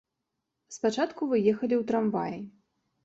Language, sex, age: Belarusian, female, 19-29